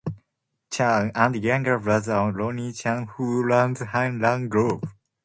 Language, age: English, 19-29